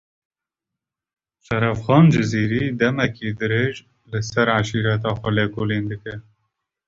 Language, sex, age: Kurdish, male, 19-29